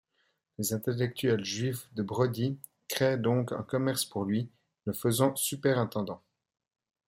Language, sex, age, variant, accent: French, male, 30-39, Français d'Europe, Français de Suisse